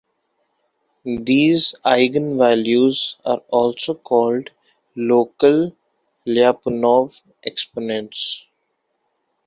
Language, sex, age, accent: English, male, 19-29, India and South Asia (India, Pakistan, Sri Lanka)